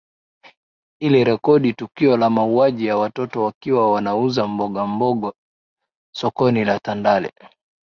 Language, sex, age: Swahili, male, 19-29